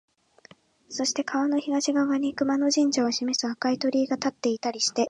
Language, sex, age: Japanese, female, 19-29